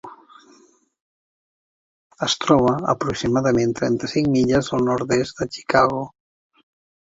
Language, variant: Catalan, Central